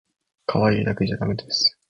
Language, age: Japanese, 19-29